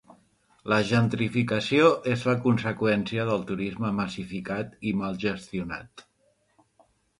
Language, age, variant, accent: Catalan, 50-59, Central, central